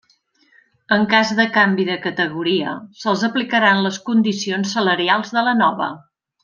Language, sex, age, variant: Catalan, female, 50-59, Central